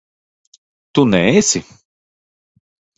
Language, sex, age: Latvian, male, 30-39